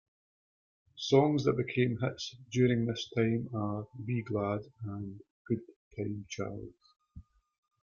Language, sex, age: English, male, 40-49